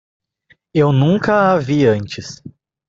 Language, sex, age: Portuguese, male, 19-29